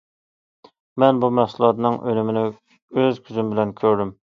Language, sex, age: Uyghur, female, 30-39